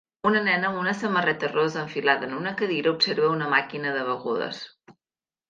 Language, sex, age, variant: Catalan, female, 19-29, Central